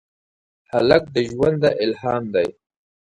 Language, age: Pashto, 19-29